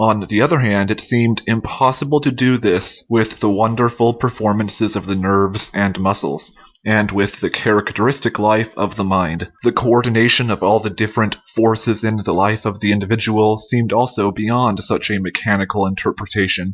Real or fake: real